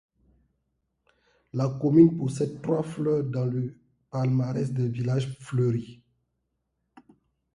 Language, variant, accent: French, Français d'Afrique subsaharienne et des îles africaines, Français de Côte d’Ivoire